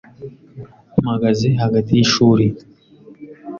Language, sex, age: Kinyarwanda, male, 19-29